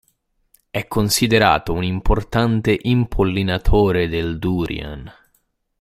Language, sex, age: Italian, male, 19-29